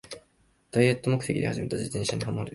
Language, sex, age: Japanese, male, 19-29